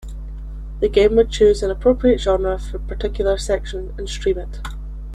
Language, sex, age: English, female, 30-39